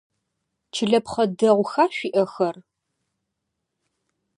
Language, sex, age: Adyghe, female, 30-39